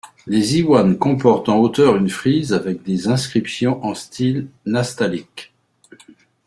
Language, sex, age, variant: French, male, 50-59, Français de métropole